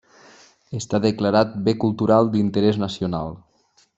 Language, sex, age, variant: Catalan, male, under 19, Nord-Occidental